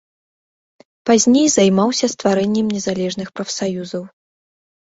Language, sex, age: Belarusian, female, 19-29